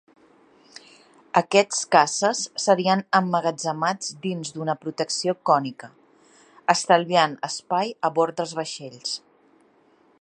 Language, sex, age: Catalan, female, 40-49